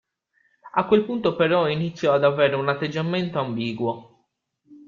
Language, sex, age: Italian, male, 19-29